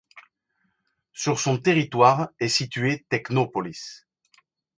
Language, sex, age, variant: French, male, 40-49, Français de métropole